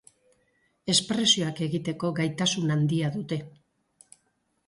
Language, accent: Basque, Erdialdekoa edo Nafarra (Gipuzkoa, Nafarroa)